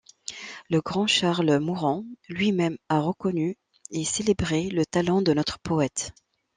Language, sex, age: French, female, 30-39